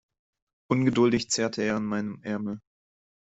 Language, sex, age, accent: German, male, 19-29, Deutschland Deutsch